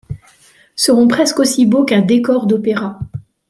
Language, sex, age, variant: French, female, 40-49, Français de métropole